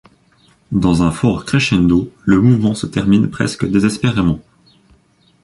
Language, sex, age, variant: French, male, under 19, Français de métropole